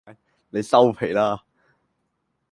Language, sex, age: Cantonese, male, 19-29